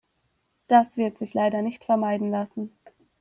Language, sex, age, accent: German, female, 19-29, Deutschland Deutsch